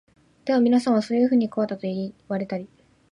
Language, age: Japanese, 19-29